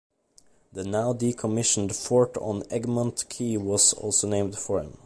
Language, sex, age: English, male, under 19